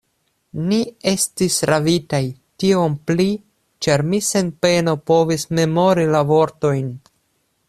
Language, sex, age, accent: Esperanto, male, 19-29, Internacia